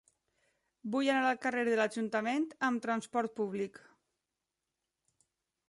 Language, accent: Catalan, valencià